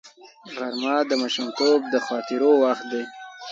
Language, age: Pashto, 19-29